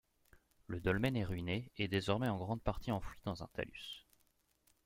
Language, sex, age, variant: French, male, 19-29, Français de métropole